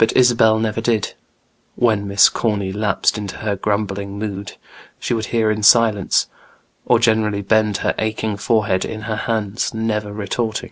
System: none